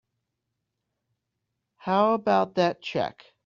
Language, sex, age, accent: English, male, 19-29, United States English